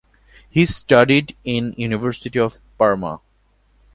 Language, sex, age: English, male, 19-29